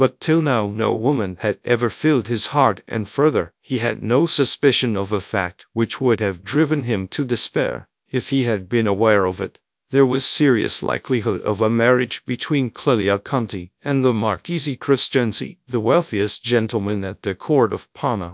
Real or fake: fake